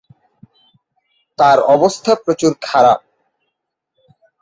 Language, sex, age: Bengali, male, 19-29